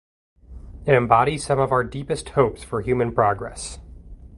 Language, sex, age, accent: English, male, 19-29, United States English